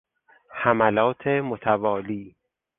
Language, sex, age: Persian, male, 30-39